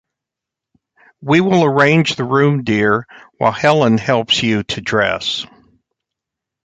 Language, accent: English, United States English